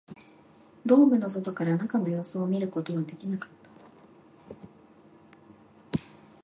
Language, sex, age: Japanese, female, 19-29